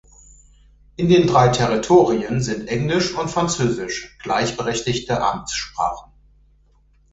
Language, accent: German, Deutschland Deutsch